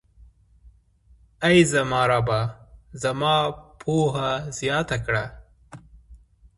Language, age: Pashto, 19-29